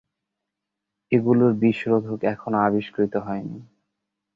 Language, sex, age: Bengali, male, 19-29